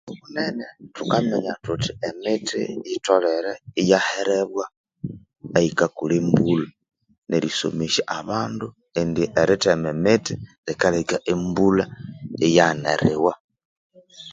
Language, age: Konzo, 30-39